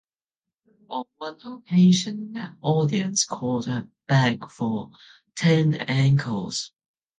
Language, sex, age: English, male, under 19